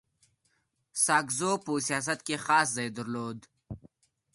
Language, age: Pashto, under 19